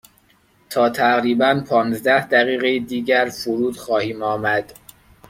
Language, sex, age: Persian, male, 19-29